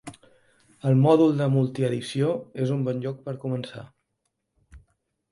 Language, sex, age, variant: Catalan, male, 19-29, Central